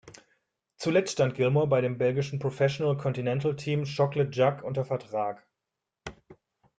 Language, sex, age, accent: German, male, 30-39, Deutschland Deutsch